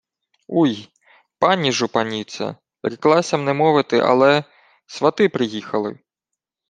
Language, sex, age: Ukrainian, male, 19-29